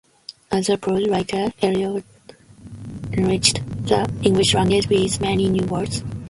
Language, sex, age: English, female, 19-29